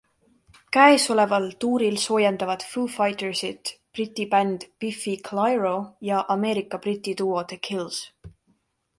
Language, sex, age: Estonian, female, 19-29